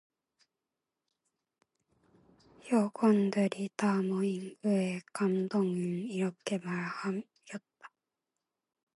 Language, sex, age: Korean, female, 19-29